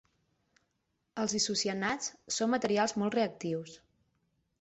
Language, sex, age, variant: Catalan, female, 19-29, Central